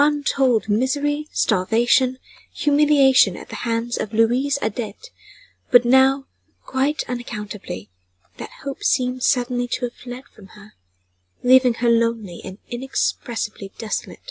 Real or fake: real